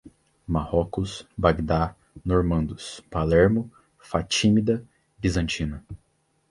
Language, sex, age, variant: Portuguese, male, 19-29, Portuguese (Brasil)